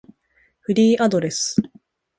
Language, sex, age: Japanese, female, 19-29